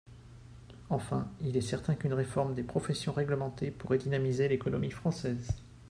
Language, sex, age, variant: French, male, 40-49, Français de métropole